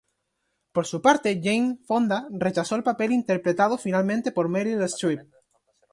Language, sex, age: Spanish, male, 19-29